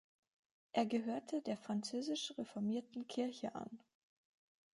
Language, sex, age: German, female, 19-29